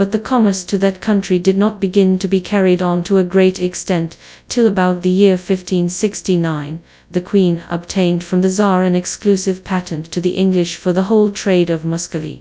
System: TTS, FastPitch